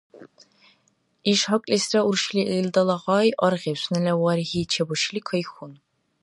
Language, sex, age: Dargwa, female, 19-29